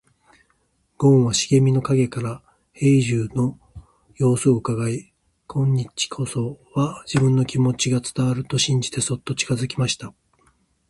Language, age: Japanese, 50-59